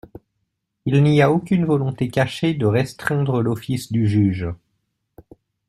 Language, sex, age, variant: French, male, 19-29, Français de métropole